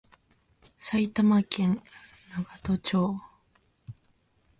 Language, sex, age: Japanese, female, 19-29